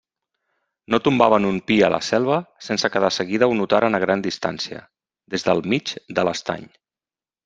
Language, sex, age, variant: Catalan, male, 40-49, Central